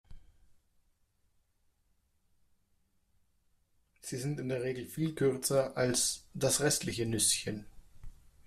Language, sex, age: German, male, 30-39